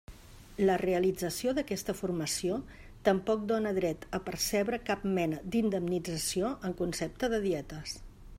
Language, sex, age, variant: Catalan, female, 50-59, Central